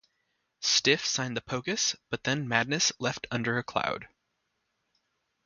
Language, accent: English, United States English